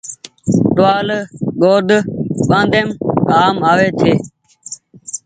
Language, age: Goaria, 19-29